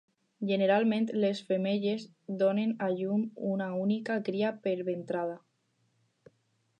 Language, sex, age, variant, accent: Catalan, female, under 19, Alacantí, valencià